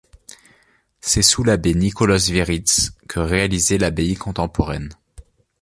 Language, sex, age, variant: French, male, 19-29, Français de métropole